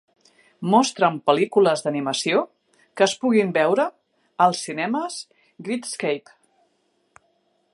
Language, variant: Catalan, Central